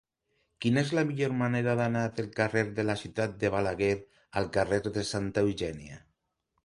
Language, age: Catalan, 40-49